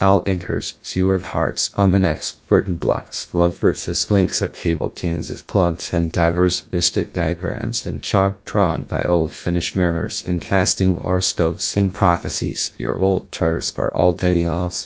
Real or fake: fake